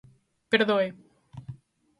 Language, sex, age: Galician, female, 19-29